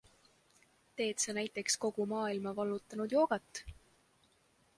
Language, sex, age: Estonian, male, 19-29